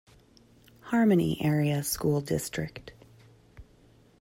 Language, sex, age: English, female, 30-39